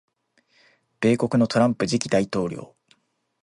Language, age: Japanese, 19-29